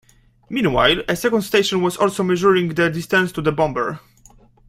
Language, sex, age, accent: English, male, 19-29, United States English